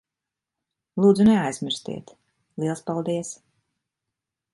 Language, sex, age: Latvian, female, 50-59